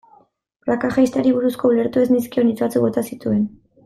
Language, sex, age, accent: Basque, female, 19-29, Erdialdekoa edo Nafarra (Gipuzkoa, Nafarroa)